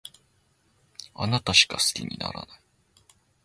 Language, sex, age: Japanese, male, 19-29